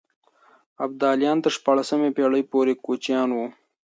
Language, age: Pashto, 19-29